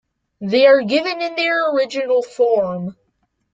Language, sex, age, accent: English, male, under 19, United States English